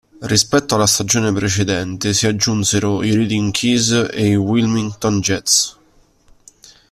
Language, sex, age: Italian, male, 19-29